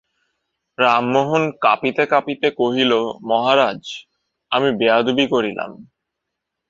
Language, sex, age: Bengali, male, 19-29